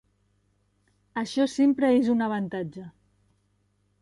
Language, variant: Catalan, Central